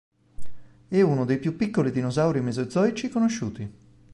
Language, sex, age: Italian, male, 40-49